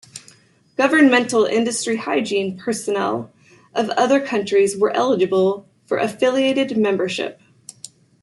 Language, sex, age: English, female, 30-39